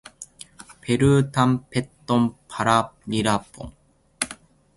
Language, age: Japanese, under 19